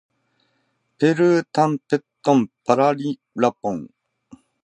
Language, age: Japanese, 50-59